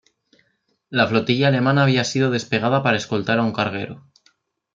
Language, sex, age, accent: Spanish, male, 19-29, España: Norte peninsular (Asturias, Castilla y León, Cantabria, País Vasco, Navarra, Aragón, La Rioja, Guadalajara, Cuenca)